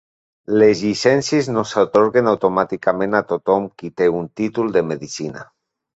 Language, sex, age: Catalan, male, 40-49